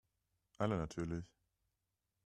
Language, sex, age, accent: German, male, 19-29, Deutschland Deutsch